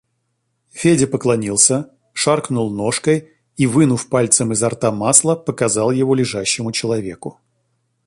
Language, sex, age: Russian, male, 40-49